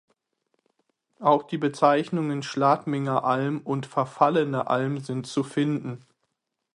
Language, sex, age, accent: German, male, 30-39, Deutschland Deutsch